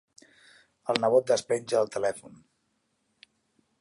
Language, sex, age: Catalan, male, 40-49